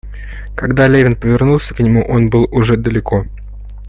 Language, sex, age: Russian, male, 30-39